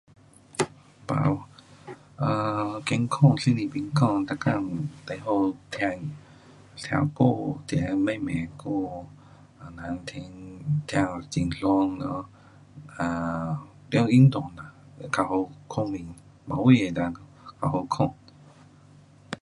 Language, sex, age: Pu-Xian Chinese, male, 40-49